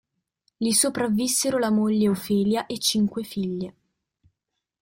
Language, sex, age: Italian, female, 19-29